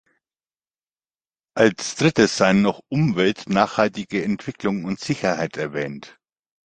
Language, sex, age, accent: German, male, 50-59, Deutschland Deutsch